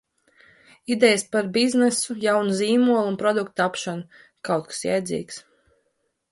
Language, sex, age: Latvian, female, 19-29